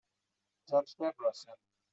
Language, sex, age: English, male, 30-39